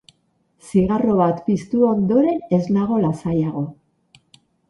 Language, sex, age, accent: Basque, female, 50-59, Mendebalekoa (Araba, Bizkaia, Gipuzkoako mendebaleko herri batzuk)